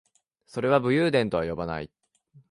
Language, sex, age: Japanese, male, 19-29